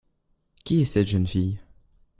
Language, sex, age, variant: French, male, under 19, Français de métropole